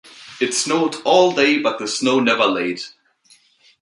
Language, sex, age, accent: English, male, 19-29, United States English